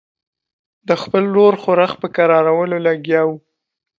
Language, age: Pashto, 30-39